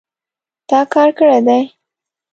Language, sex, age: Pashto, female, 19-29